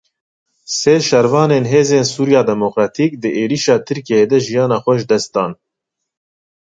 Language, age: Kurdish, 30-39